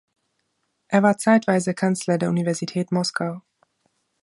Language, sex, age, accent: German, female, 19-29, Österreichisches Deutsch